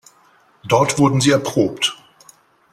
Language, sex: German, male